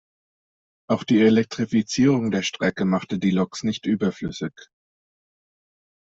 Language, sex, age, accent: German, male, 30-39, Deutschland Deutsch